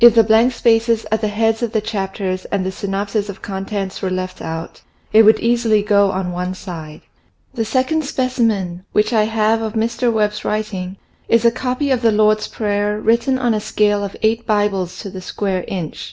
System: none